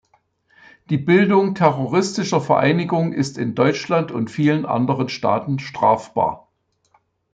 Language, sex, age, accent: German, male, 70-79, Deutschland Deutsch